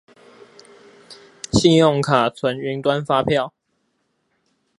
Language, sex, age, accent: Chinese, male, 19-29, 出生地：臺北市; 出生地：新北市